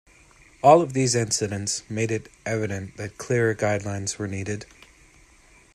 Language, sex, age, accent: English, male, 30-39, United States English